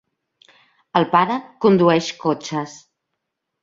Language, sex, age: Catalan, female, 40-49